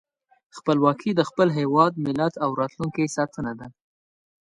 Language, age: Pashto, 19-29